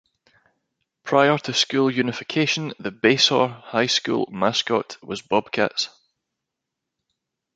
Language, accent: English, Scottish English